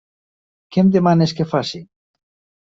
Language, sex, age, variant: Catalan, male, 50-59, Nord-Occidental